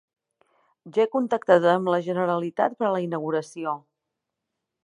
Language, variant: Catalan, Nord-Occidental